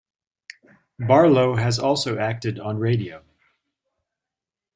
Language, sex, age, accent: English, male, 30-39, United States English